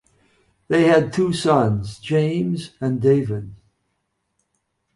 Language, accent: English, United States English